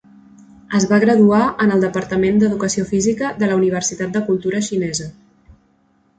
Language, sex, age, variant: Catalan, female, 19-29, Central